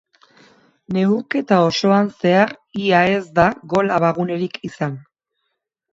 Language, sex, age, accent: Basque, female, 30-39, Erdialdekoa edo Nafarra (Gipuzkoa, Nafarroa)